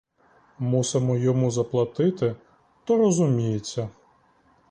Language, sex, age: Ukrainian, male, 30-39